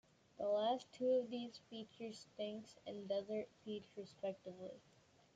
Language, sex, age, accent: English, male, under 19, United States English